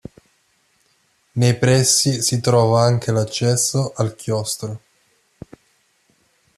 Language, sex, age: Italian, male, 19-29